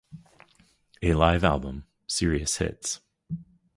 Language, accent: English, United States English